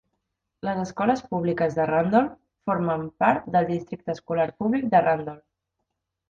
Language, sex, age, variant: Catalan, female, 30-39, Central